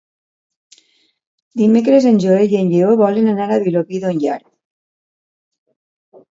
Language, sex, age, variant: Catalan, female, 50-59, Valencià meridional